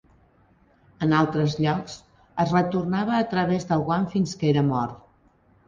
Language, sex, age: Catalan, female, 50-59